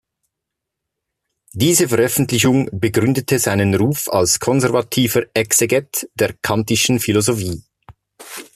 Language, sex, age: German, male, 30-39